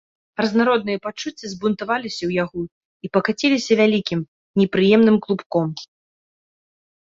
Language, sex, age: Belarusian, female, 30-39